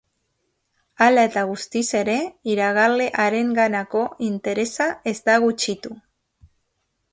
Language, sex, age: Basque, female, 40-49